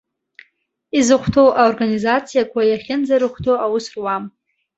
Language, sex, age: Abkhazian, female, under 19